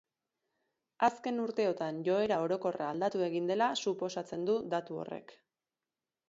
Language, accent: Basque, Erdialdekoa edo Nafarra (Gipuzkoa, Nafarroa)